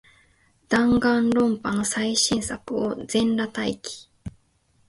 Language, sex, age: Japanese, female, 19-29